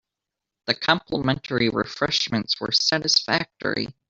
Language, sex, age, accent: English, male, 19-29, United States English